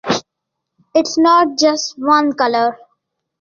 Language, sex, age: English, female, 19-29